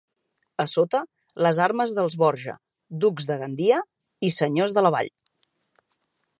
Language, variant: Catalan, Central